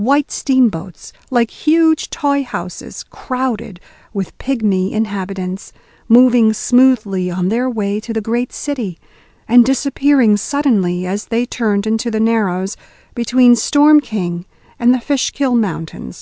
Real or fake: real